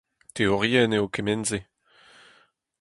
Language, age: Breton, 30-39